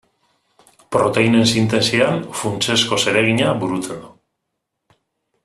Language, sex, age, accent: Basque, male, 40-49, Mendebalekoa (Araba, Bizkaia, Gipuzkoako mendebaleko herri batzuk)